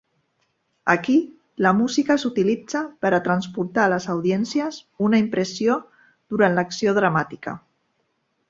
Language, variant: Catalan, Central